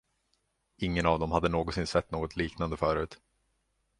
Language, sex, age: Swedish, male, 30-39